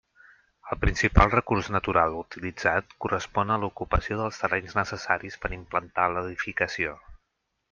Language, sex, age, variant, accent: Catalan, male, 50-59, Central, central